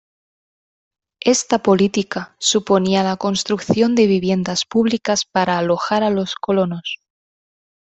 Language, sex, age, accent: Spanish, female, 19-29, España: Norte peninsular (Asturias, Castilla y León, Cantabria, País Vasco, Navarra, Aragón, La Rioja, Guadalajara, Cuenca)